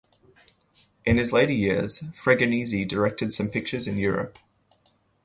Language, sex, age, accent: English, male, 19-29, Australian English